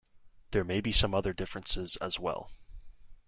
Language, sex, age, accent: English, male, 19-29, United States English